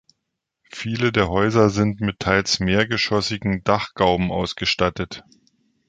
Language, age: German, 40-49